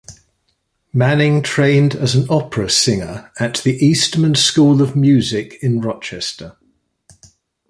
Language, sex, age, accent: English, male, 70-79, England English